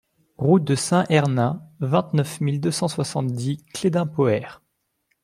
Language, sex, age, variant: French, male, 19-29, Français de métropole